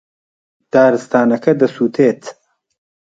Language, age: Central Kurdish, 40-49